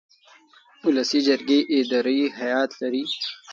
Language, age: Pashto, 19-29